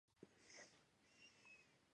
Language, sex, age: Japanese, male, 19-29